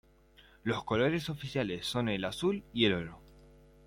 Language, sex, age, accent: Spanish, male, under 19, Rioplatense: Argentina, Uruguay, este de Bolivia, Paraguay